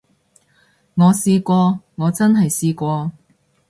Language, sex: Cantonese, female